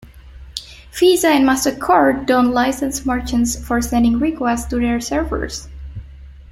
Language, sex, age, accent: English, female, 19-29, United States English